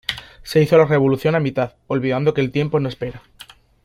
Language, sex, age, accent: Spanish, male, 19-29, España: Sur peninsular (Andalucia, Extremadura, Murcia)